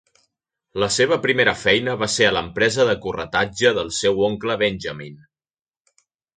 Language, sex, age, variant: Catalan, male, 30-39, Central